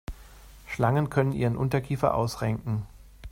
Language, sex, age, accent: German, male, 40-49, Deutschland Deutsch